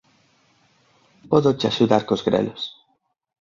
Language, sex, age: Galician, male, 19-29